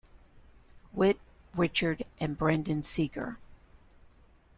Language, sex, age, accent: English, female, 60-69, United States English